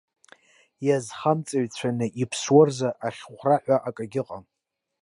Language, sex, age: Abkhazian, male, 19-29